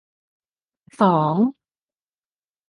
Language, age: Thai, 19-29